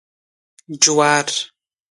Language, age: Pashto, 19-29